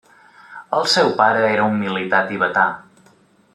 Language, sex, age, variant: Catalan, male, 30-39, Balear